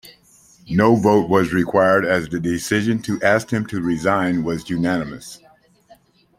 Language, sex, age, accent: English, male, 60-69, United States English